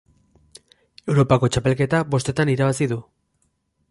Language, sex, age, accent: Basque, male, 19-29, Erdialdekoa edo Nafarra (Gipuzkoa, Nafarroa)